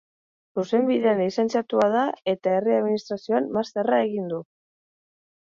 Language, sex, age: Basque, female, 30-39